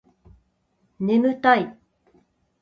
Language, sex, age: Japanese, female, 30-39